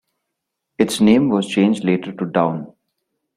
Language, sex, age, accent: English, male, 30-39, India and South Asia (India, Pakistan, Sri Lanka)